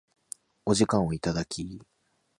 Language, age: Japanese, 19-29